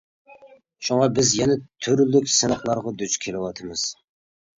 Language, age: Uyghur, 30-39